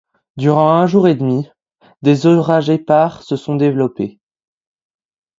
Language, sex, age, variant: French, male, under 19, Français de métropole